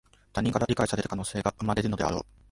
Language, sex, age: Japanese, male, 19-29